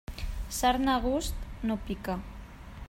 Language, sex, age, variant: Catalan, male, 30-39, Central